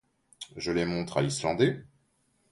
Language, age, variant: French, 19-29, Français de métropole